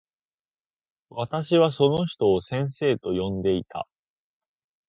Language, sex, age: Japanese, male, under 19